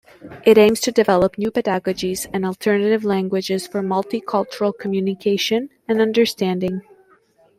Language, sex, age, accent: English, female, 30-39, Canadian English